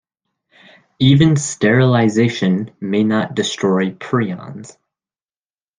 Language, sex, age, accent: English, male, 19-29, United States English